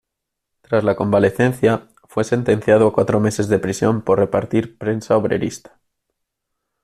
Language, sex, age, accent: Spanish, male, 19-29, España: Centro-Sur peninsular (Madrid, Toledo, Castilla-La Mancha)